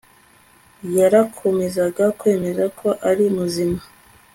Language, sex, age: Kinyarwanda, female, 19-29